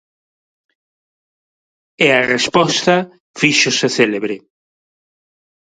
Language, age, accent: Galician, 40-49, Neofalante